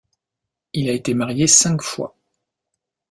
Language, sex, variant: French, male, Français de métropole